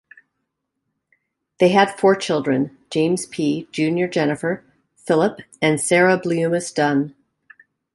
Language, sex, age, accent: English, female, 40-49, United States English